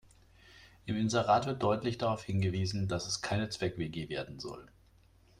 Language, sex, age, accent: German, male, 30-39, Deutschland Deutsch